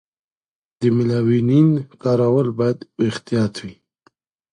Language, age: Pashto, 30-39